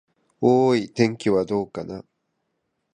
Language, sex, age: Japanese, male, 30-39